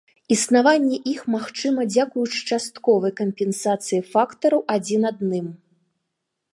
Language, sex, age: Belarusian, female, 30-39